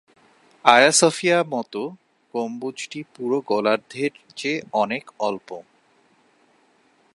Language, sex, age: Bengali, male, 30-39